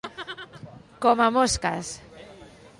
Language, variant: Catalan, Central